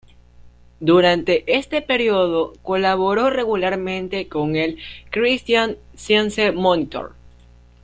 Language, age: Spanish, under 19